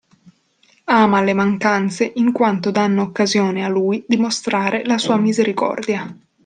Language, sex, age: Italian, female, 19-29